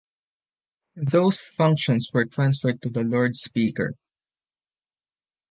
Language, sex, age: English, male, 19-29